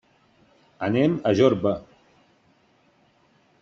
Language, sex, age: Catalan, male, 50-59